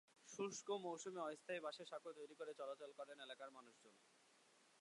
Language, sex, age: Bengali, male, 19-29